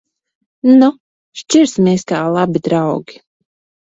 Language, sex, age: Latvian, female, 30-39